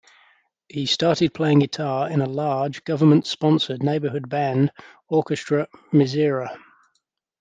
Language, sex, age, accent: English, male, 30-39, England English